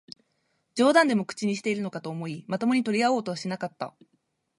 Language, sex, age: Japanese, female, 19-29